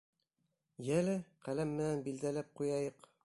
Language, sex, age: Bashkir, male, 40-49